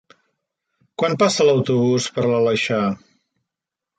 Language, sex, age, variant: Catalan, male, 50-59, Central